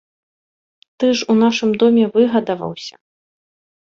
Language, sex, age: Belarusian, female, 30-39